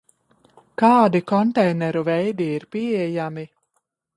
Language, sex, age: Latvian, female, 30-39